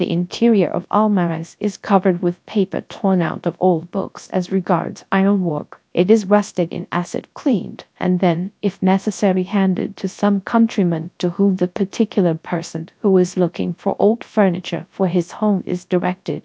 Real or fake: fake